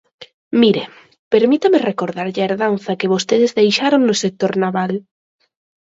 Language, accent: Galician, Central (gheada); Oriental (común en zona oriental)